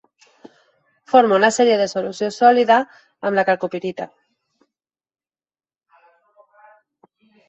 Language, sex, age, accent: Catalan, female, 30-39, valencià